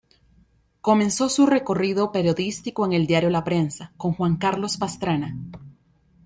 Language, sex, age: Spanish, female, 19-29